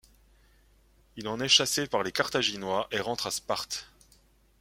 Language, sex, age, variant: French, male, 30-39, Français de métropole